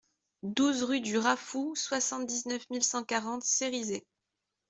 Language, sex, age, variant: French, female, 19-29, Français de métropole